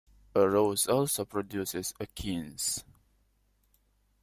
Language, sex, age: English, male, 19-29